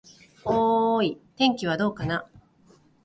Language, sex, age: Japanese, female, 30-39